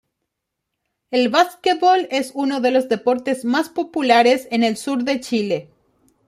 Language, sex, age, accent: Spanish, female, 30-39, Rioplatense: Argentina, Uruguay, este de Bolivia, Paraguay